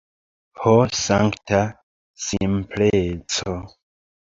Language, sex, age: Esperanto, male, 19-29